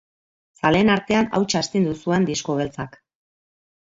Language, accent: Basque, Mendebalekoa (Araba, Bizkaia, Gipuzkoako mendebaleko herri batzuk)